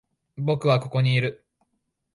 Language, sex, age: Japanese, male, 19-29